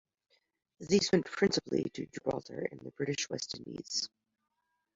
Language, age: English, 30-39